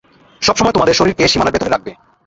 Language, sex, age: Bengali, male, 19-29